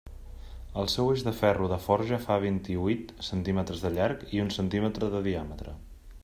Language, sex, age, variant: Catalan, male, 30-39, Central